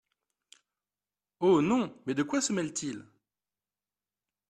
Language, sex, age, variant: French, male, 30-39, Français de métropole